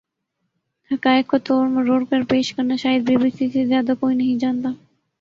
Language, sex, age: Urdu, male, 19-29